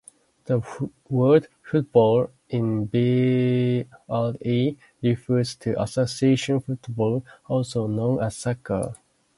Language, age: English, 19-29